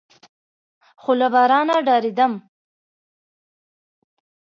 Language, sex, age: Pashto, female, 19-29